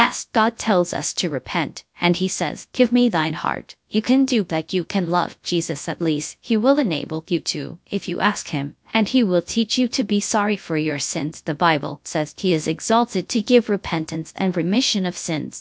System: TTS, GradTTS